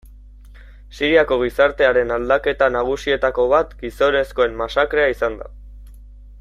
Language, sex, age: Basque, male, 19-29